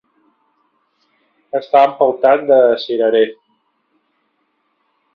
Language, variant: Catalan, Central